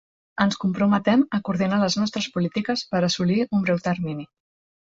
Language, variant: Catalan, Central